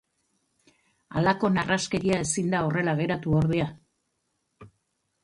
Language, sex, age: Basque, female, 50-59